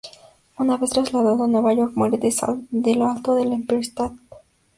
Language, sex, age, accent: Spanish, female, under 19, México